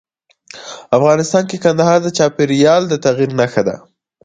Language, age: Pashto, 19-29